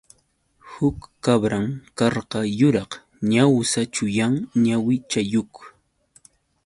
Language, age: Yauyos Quechua, 30-39